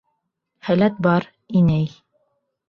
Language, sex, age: Bashkir, female, 30-39